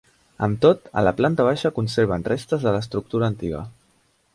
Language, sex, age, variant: Catalan, male, 19-29, Central